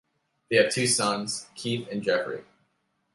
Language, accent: English, United States English